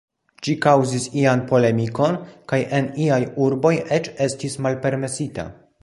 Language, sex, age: Esperanto, male, 19-29